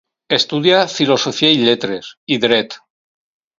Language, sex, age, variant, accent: Catalan, male, 50-59, Valencià meridional, valencià